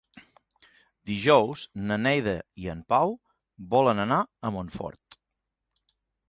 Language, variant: Catalan, Nord-Occidental